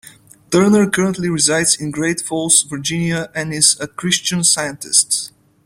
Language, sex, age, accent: English, male, 30-39, United States English